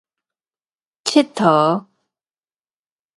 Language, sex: Min Nan Chinese, female